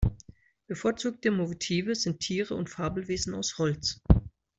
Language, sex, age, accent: German, male, 30-39, Deutschland Deutsch